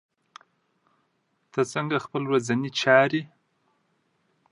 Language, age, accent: Pashto, 19-29, کندهاری لهجه